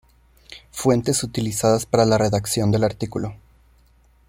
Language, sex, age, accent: Spanish, male, 19-29, México